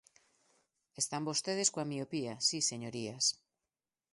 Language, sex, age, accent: Galician, female, 40-49, Normativo (estándar)